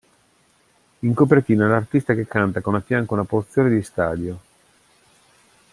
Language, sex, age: Italian, male, 50-59